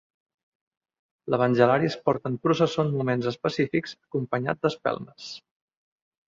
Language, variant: Catalan, Central